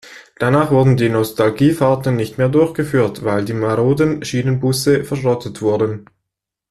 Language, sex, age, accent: German, male, 19-29, Schweizerdeutsch